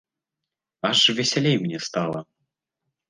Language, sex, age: Belarusian, male, under 19